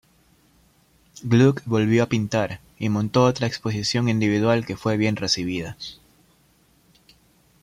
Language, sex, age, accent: Spanish, male, 19-29, Andino-Pacífico: Colombia, Perú, Ecuador, oeste de Bolivia y Venezuela andina